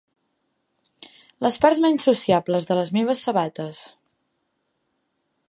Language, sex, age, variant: Catalan, female, 19-29, Central